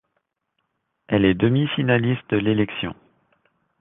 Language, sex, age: French, male, 30-39